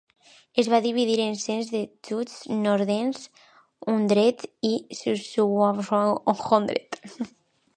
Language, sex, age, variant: Catalan, female, under 19, Alacantí